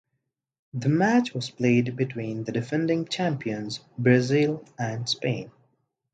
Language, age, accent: English, 19-29, India and South Asia (India, Pakistan, Sri Lanka)